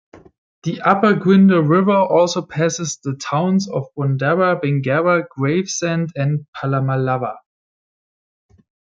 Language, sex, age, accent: English, male, 19-29, United States English